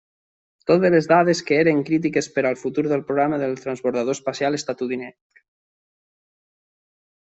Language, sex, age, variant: Catalan, male, 19-29, Nord-Occidental